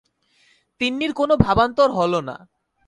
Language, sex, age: Bengali, male, 19-29